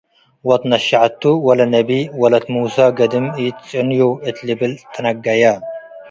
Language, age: Tigre, 19-29